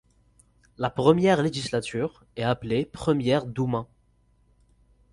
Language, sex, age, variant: French, male, 19-29, Français du nord de l'Afrique